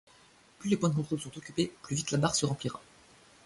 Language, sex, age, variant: French, male, 19-29, Français de métropole